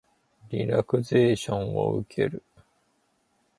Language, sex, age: Japanese, male, 30-39